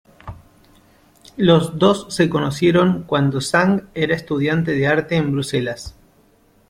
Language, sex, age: Spanish, male, 30-39